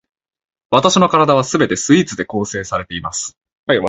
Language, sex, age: Japanese, male, 19-29